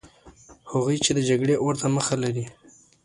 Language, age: Pashto, 19-29